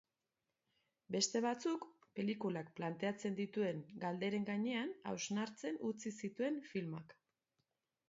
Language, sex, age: Basque, female, 40-49